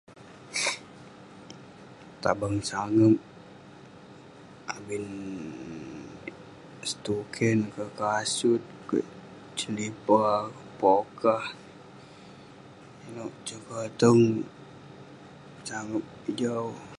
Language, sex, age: Western Penan, male, under 19